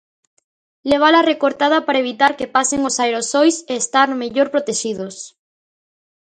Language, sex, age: Galician, female, under 19